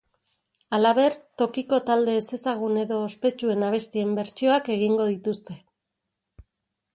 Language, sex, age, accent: Basque, female, 40-49, Mendebalekoa (Araba, Bizkaia, Gipuzkoako mendebaleko herri batzuk)